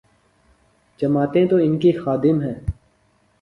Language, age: Urdu, 19-29